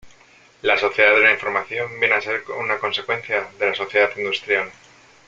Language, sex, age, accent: Spanish, male, 30-39, España: Centro-Sur peninsular (Madrid, Toledo, Castilla-La Mancha)